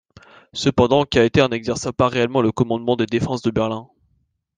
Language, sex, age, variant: French, male, 19-29, Français de métropole